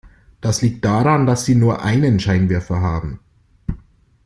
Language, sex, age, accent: German, male, 40-49, Deutschland Deutsch